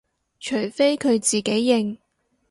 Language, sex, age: Cantonese, female, 19-29